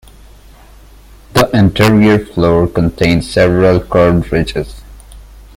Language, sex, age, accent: English, male, under 19, India and South Asia (India, Pakistan, Sri Lanka)